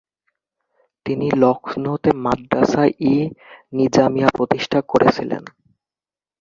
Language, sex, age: Bengali, male, 19-29